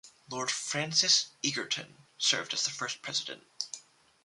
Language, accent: English, United States English